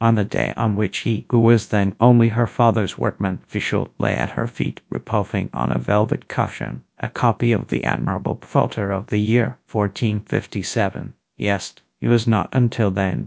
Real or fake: fake